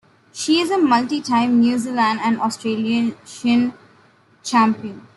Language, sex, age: English, female, under 19